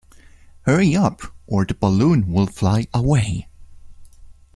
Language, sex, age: English, male, 19-29